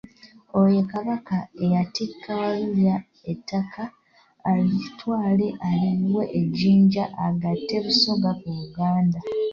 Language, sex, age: Ganda, female, 19-29